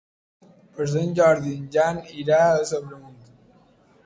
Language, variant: Catalan, Balear